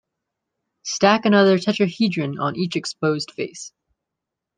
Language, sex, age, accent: English, male, 19-29, United States English